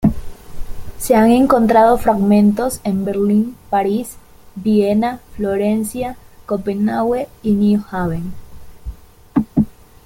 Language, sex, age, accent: Spanish, female, 19-29, Andino-Pacífico: Colombia, Perú, Ecuador, oeste de Bolivia y Venezuela andina